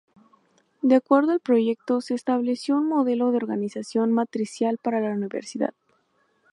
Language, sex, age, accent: Spanish, female, 19-29, México